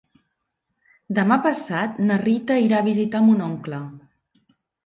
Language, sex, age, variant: Catalan, female, 50-59, Central